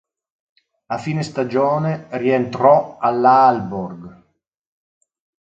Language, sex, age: Italian, male, 60-69